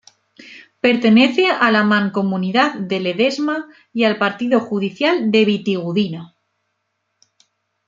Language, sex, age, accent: Spanish, female, 19-29, España: Norte peninsular (Asturias, Castilla y León, Cantabria, País Vasco, Navarra, Aragón, La Rioja, Guadalajara, Cuenca)